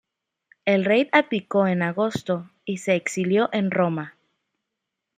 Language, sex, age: Spanish, female, 19-29